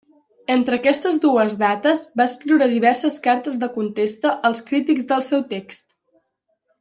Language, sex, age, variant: Catalan, female, under 19, Central